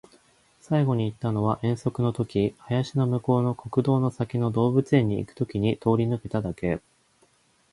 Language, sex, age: Japanese, male, 19-29